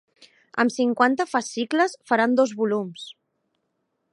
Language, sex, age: Catalan, female, 30-39